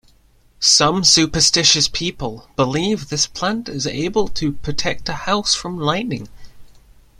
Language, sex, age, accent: English, male, under 19, England English